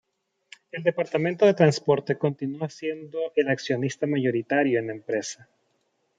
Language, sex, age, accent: Spanish, male, 30-39, América central